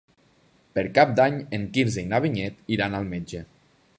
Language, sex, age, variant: Catalan, male, 19-29, Nord-Occidental